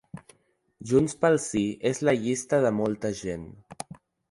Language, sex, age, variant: Catalan, male, under 19, Central